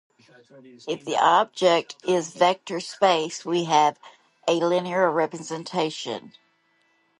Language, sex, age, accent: English, female, 40-49, United States English